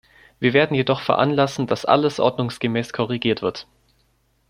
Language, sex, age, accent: German, male, under 19, Deutschland Deutsch